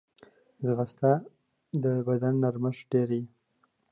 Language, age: Pashto, 19-29